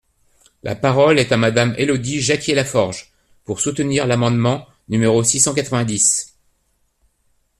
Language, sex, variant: French, male, Français de métropole